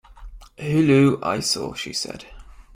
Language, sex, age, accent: English, male, 19-29, England English